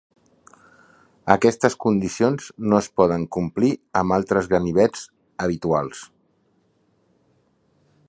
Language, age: Catalan, 50-59